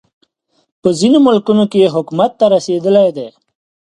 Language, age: Pashto, 19-29